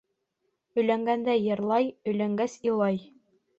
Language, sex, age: Bashkir, female, under 19